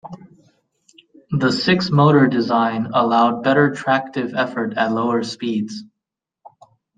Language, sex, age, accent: English, male, 30-39, United States English